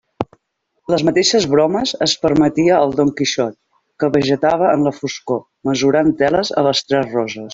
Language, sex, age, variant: Catalan, female, 40-49, Septentrional